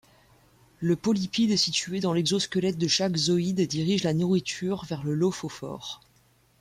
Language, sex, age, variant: French, female, 19-29, Français de métropole